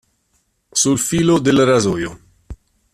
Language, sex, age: Italian, male, 50-59